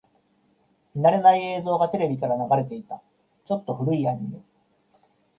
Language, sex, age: Japanese, male, 30-39